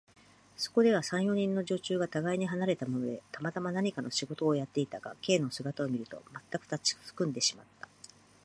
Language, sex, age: Japanese, female, 50-59